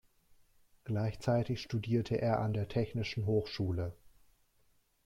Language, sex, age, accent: German, male, 40-49, Deutschland Deutsch